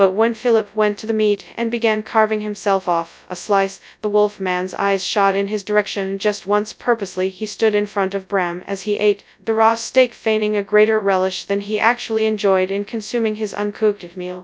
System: TTS, FastPitch